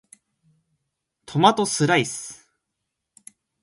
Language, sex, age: Japanese, male, 19-29